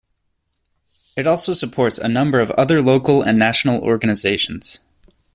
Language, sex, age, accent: English, male, 19-29, United States English